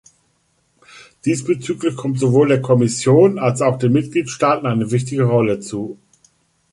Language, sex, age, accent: German, male, 50-59, Deutschland Deutsch